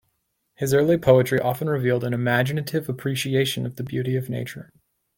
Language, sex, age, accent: English, male, 19-29, United States English